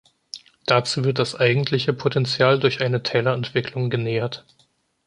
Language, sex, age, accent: German, male, 19-29, Deutschland Deutsch